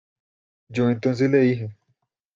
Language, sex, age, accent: Spanish, male, under 19, Andino-Pacífico: Colombia, Perú, Ecuador, oeste de Bolivia y Venezuela andina